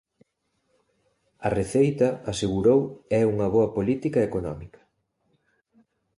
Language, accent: Galician, Central (gheada)